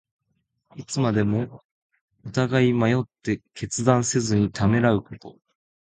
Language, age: Japanese, 19-29